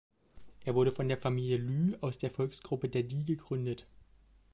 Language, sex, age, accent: German, male, 19-29, Deutschland Deutsch